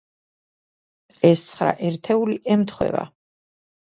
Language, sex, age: Georgian, female, 40-49